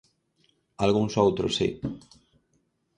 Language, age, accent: Galician, 19-29, Normativo (estándar)